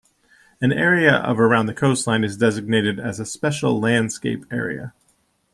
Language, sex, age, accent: English, male, 30-39, United States English